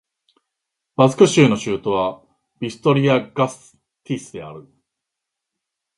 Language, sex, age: Japanese, male, 40-49